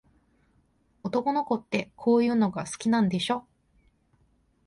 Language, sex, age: Japanese, female, 19-29